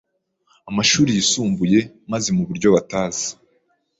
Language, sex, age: Kinyarwanda, female, 19-29